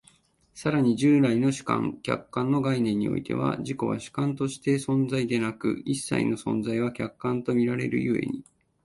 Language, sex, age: Japanese, male, 40-49